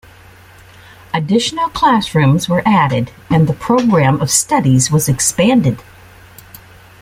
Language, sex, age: English, female, 60-69